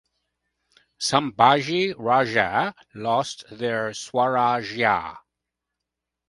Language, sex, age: English, male, 50-59